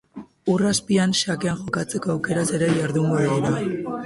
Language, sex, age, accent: Basque, female, 19-29, Mendebalekoa (Araba, Bizkaia, Gipuzkoako mendebaleko herri batzuk)